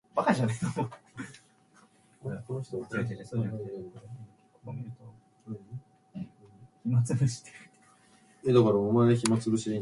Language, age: English, 19-29